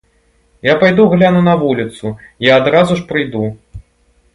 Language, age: Belarusian, 19-29